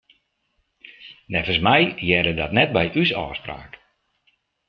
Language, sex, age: Western Frisian, male, 50-59